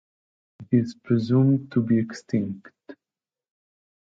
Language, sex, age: English, male, 30-39